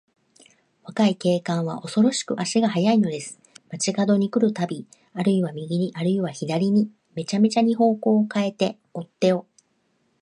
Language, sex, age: Japanese, female, 50-59